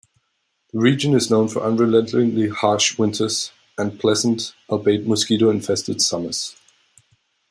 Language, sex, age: English, male, 19-29